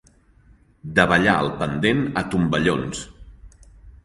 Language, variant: Catalan, Central